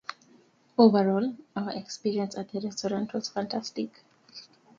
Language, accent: English, England English